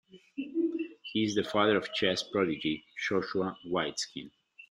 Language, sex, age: English, male, 30-39